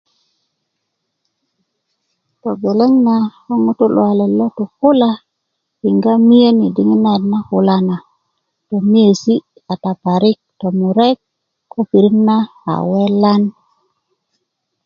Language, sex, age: Kuku, female, 40-49